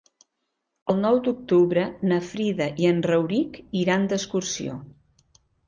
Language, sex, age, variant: Catalan, female, 50-59, Central